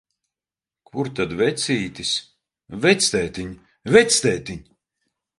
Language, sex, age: Latvian, male, 30-39